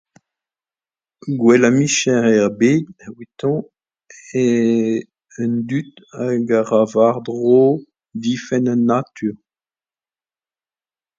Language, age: Breton, 60-69